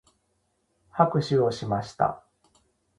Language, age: Japanese, 40-49